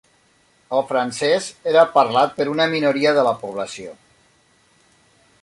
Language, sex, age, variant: Catalan, male, 40-49, Nord-Occidental